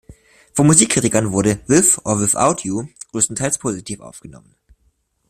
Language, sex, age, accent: German, male, under 19, Deutschland Deutsch